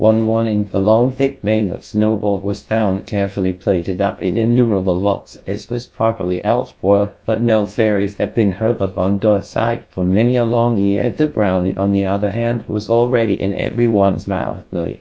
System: TTS, GlowTTS